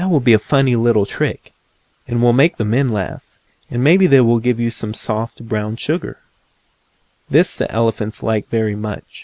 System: none